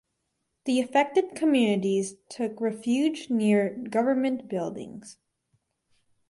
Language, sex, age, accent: English, female, under 19, United States English